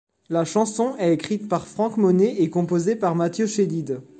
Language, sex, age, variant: French, male, under 19, Français de métropole